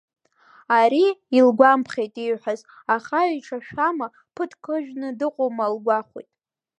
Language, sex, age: Abkhazian, female, 19-29